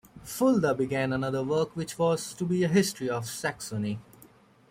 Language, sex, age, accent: English, male, 19-29, United States English